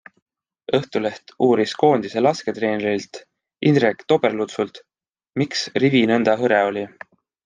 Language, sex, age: Estonian, male, 19-29